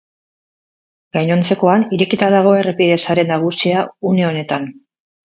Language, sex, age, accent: Basque, female, 50-59, Erdialdekoa edo Nafarra (Gipuzkoa, Nafarroa)